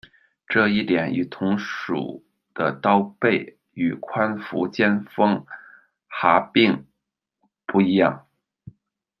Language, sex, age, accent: Chinese, male, 30-39, 出生地：北京市